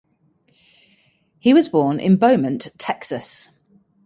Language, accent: English, England English